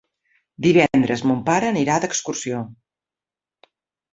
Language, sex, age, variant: Catalan, female, 50-59, Central